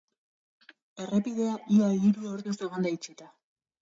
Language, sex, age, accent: Basque, female, 30-39, Mendebalekoa (Araba, Bizkaia, Gipuzkoako mendebaleko herri batzuk)